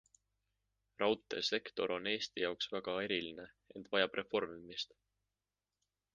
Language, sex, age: Estonian, male, 19-29